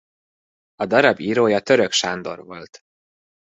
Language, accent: Hungarian, budapesti